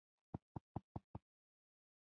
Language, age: Pashto, 19-29